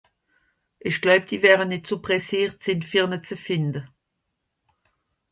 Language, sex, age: Swiss German, female, 60-69